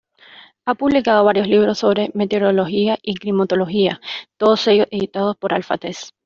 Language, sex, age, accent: Spanish, female, 19-29, América central